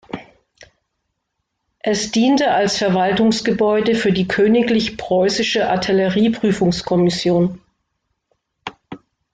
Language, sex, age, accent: German, female, 50-59, Deutschland Deutsch